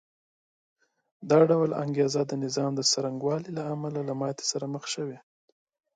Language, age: Pashto, 19-29